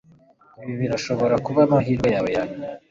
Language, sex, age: Kinyarwanda, male, 19-29